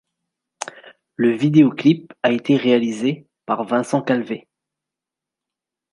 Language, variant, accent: French, Français des départements et régions d'outre-mer, Français de La Réunion